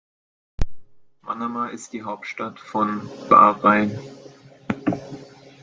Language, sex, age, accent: German, male, 19-29, Deutschland Deutsch